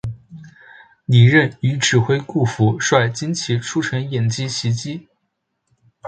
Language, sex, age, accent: Chinese, male, under 19, 出生地：湖北省